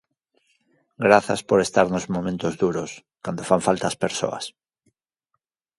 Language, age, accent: Galician, 50-59, Normativo (estándar)